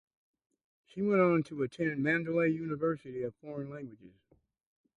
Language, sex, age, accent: English, male, 60-69, United States English